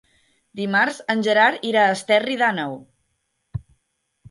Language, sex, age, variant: Catalan, female, 19-29, Central